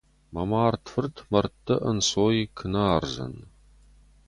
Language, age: Ossetic, 30-39